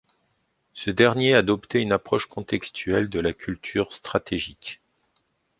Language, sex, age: French, male, 50-59